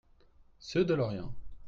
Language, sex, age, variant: French, male, 30-39, Français de métropole